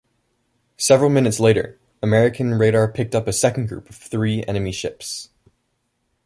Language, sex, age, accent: English, male, under 19, United States English